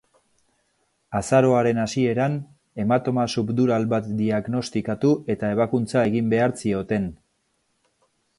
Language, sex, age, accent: Basque, male, 40-49, Erdialdekoa edo Nafarra (Gipuzkoa, Nafarroa)